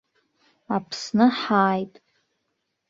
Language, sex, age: Abkhazian, female, 19-29